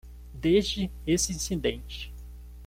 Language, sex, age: Portuguese, male, 30-39